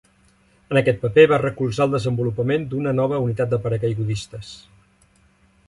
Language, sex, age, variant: Catalan, male, 50-59, Central